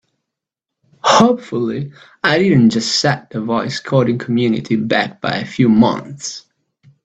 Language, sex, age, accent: English, male, 30-39, United States English